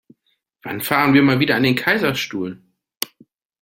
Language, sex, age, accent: German, male, 40-49, Deutschland Deutsch